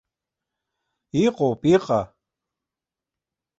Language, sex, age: Abkhazian, male, 30-39